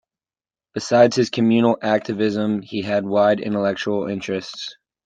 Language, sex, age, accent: English, male, 19-29, United States English